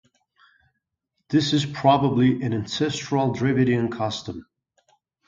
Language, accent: English, United States English